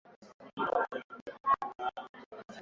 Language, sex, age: Swahili, male, 19-29